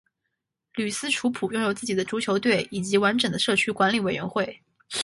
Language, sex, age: Chinese, female, 19-29